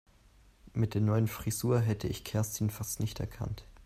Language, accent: German, Deutschland Deutsch